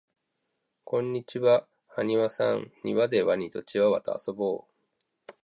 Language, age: Japanese, 30-39